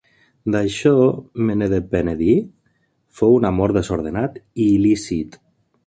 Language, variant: Catalan, Central